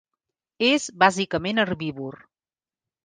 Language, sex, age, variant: Catalan, female, 40-49, Central